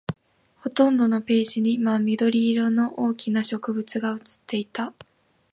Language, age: Japanese, 19-29